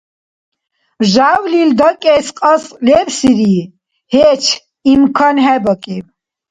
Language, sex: Dargwa, female